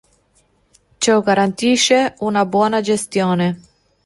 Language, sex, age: Italian, female, 30-39